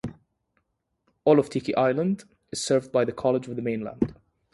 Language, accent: English, India and South Asia (India, Pakistan, Sri Lanka)